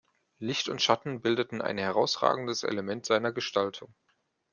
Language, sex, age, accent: German, male, 19-29, Deutschland Deutsch